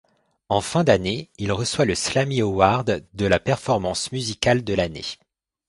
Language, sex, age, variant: French, male, 19-29, Français de métropole